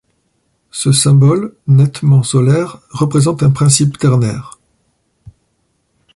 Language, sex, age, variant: French, male, 40-49, Français de métropole